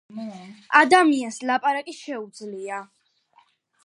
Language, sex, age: Georgian, female, under 19